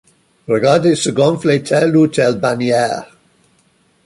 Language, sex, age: French, male, 60-69